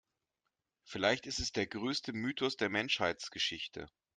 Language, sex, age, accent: German, male, 40-49, Deutschland Deutsch